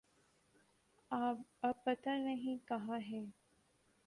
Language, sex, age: Urdu, female, 19-29